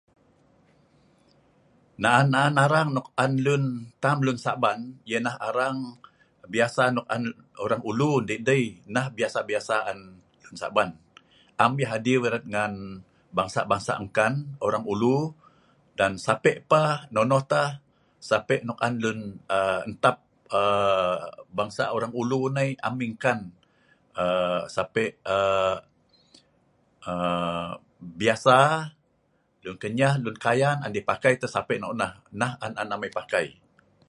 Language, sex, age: Sa'ban, male, 60-69